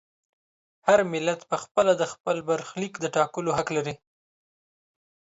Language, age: Pashto, 19-29